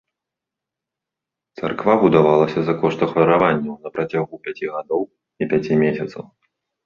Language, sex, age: Belarusian, male, 30-39